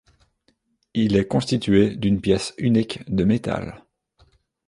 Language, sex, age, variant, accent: French, male, 30-39, Français d'Europe, Français de Belgique